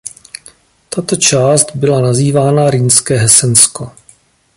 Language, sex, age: Czech, male, 40-49